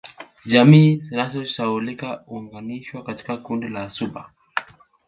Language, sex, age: Swahili, male, 19-29